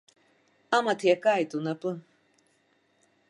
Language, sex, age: Abkhazian, female, 50-59